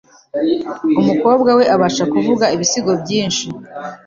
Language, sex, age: Kinyarwanda, female, 50-59